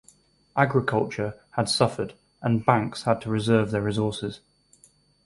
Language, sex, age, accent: English, male, 19-29, England English